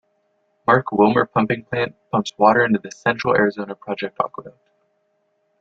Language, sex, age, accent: English, male, under 19, United States English